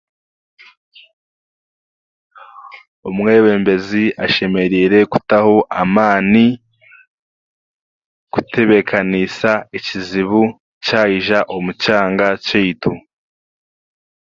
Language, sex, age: Chiga, male, 19-29